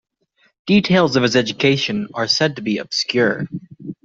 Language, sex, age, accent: English, male, 19-29, United States English